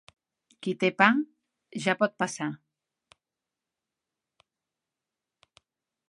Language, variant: Catalan, Central